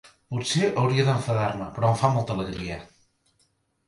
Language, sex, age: Catalan, male, 40-49